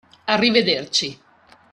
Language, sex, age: Italian, female, 50-59